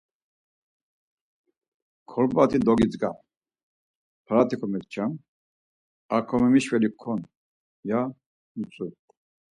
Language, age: Laz, 60-69